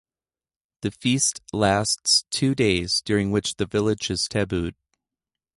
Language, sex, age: English, male, 30-39